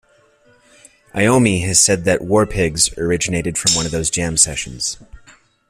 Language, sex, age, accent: English, male, 30-39, United States English